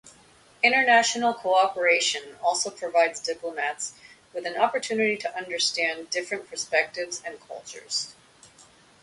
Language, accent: English, United States English